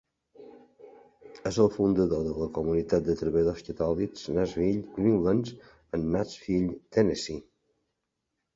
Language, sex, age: Catalan, male, 60-69